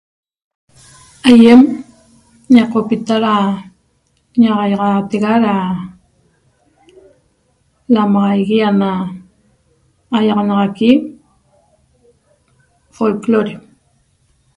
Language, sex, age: Toba, female, 40-49